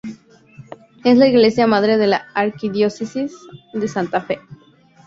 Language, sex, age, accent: Spanish, female, 19-29, México